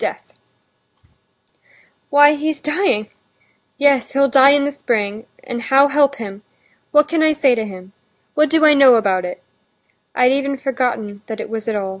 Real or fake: real